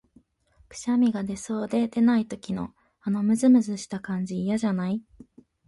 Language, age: Japanese, 19-29